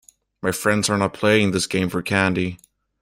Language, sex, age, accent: English, male, 19-29, United States English